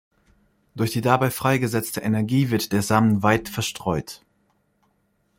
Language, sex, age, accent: German, male, 19-29, Deutschland Deutsch